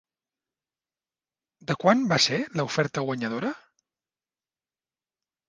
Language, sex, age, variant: Catalan, male, 40-49, Central